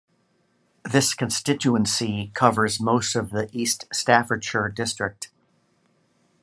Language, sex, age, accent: English, male, 50-59, United States English